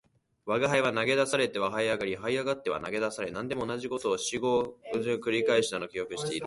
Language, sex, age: Japanese, male, 19-29